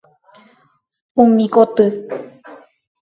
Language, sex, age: Guarani, female, 19-29